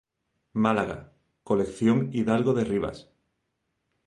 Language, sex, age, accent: Spanish, male, 40-49, España: Sur peninsular (Andalucia, Extremadura, Murcia)